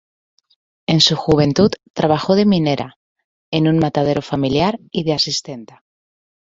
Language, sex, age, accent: Spanish, female, 30-39, España: Centro-Sur peninsular (Madrid, Toledo, Castilla-La Mancha)